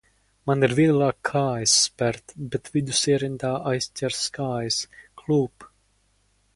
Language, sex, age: Latvian, male, under 19